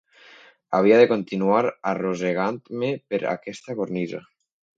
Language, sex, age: Catalan, male, 30-39